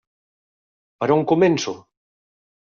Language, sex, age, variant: Catalan, male, 50-59, Central